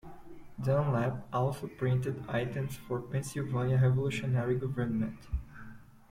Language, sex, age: English, male, 19-29